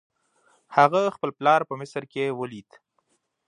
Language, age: Pashto, 19-29